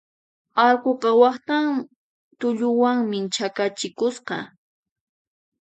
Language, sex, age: Puno Quechua, female, 19-29